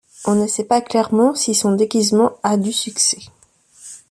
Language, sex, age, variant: French, female, 30-39, Français de métropole